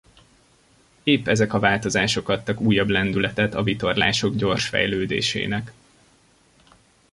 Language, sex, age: Hungarian, male, 19-29